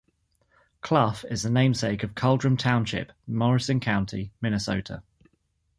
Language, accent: English, England English